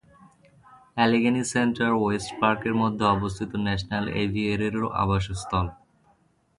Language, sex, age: Bengali, male, 30-39